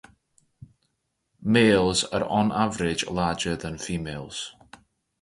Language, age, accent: English, 30-39, Welsh English